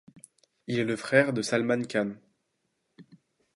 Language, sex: French, male